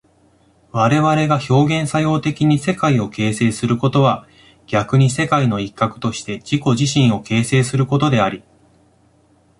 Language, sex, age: Japanese, male, 19-29